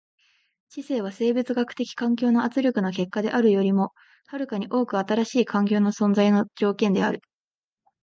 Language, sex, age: Japanese, female, under 19